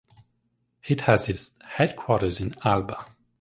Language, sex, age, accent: English, male, 19-29, Canadian English